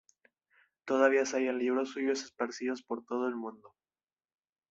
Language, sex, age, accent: Spanish, male, 19-29, México